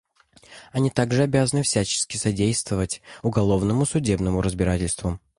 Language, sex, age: Russian, male, 19-29